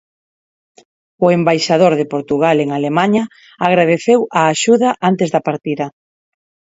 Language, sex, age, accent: Galician, female, 40-49, Neofalante